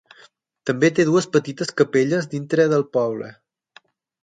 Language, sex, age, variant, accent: Catalan, male, 30-39, Balear, menorquí